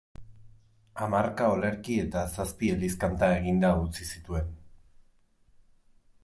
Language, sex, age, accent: Basque, male, 30-39, Mendebalekoa (Araba, Bizkaia, Gipuzkoako mendebaleko herri batzuk)